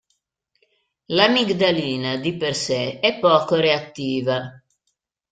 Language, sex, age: Italian, female, 60-69